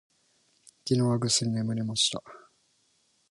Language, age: Japanese, 19-29